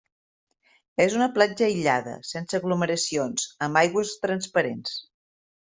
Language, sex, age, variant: Catalan, female, 40-49, Central